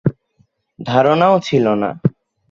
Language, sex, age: Bengali, male, 19-29